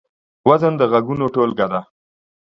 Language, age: Pashto, 30-39